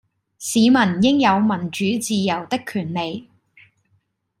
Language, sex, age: Cantonese, female, 19-29